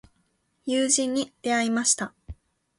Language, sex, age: Japanese, female, 19-29